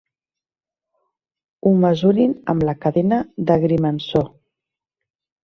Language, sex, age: Catalan, female, 40-49